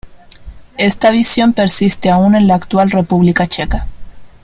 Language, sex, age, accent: Spanish, female, under 19, Chileno: Chile, Cuyo